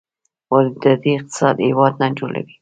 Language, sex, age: Pashto, female, 50-59